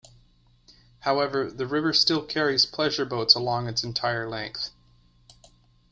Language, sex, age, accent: English, male, 19-29, United States English